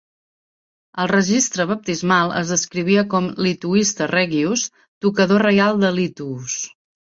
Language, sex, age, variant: Catalan, female, 30-39, Central